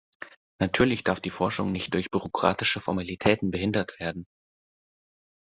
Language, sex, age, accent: German, male, 19-29, Deutschland Deutsch